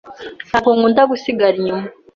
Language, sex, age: Kinyarwanda, female, 19-29